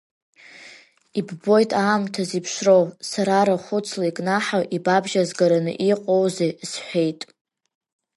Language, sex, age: Abkhazian, female, under 19